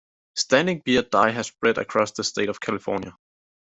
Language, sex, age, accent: English, male, 30-39, United States English